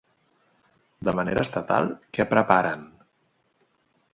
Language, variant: Catalan, Central